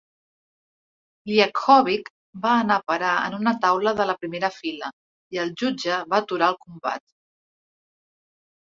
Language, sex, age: Catalan, female, 30-39